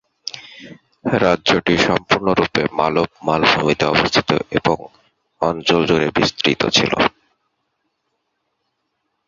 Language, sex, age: Bengali, male, 19-29